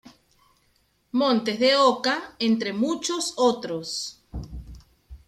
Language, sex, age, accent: Spanish, female, 40-49, Caribe: Cuba, Venezuela, Puerto Rico, República Dominicana, Panamá, Colombia caribeña, México caribeño, Costa del golfo de México